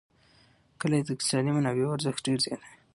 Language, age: Pashto, 19-29